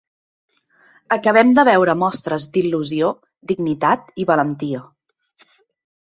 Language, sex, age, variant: Catalan, female, 30-39, Central